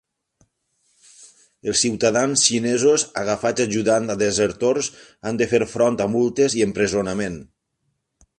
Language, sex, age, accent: Catalan, male, 50-59, valencià